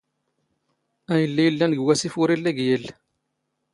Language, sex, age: Standard Moroccan Tamazight, male, 30-39